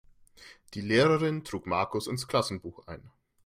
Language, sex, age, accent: German, male, 19-29, Deutschland Deutsch